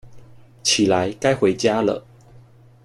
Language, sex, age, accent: Chinese, male, 19-29, 出生地：臺北市